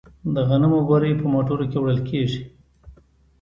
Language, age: Pashto, 40-49